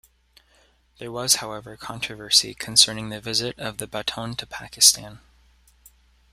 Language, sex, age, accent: English, male, 19-29, United States English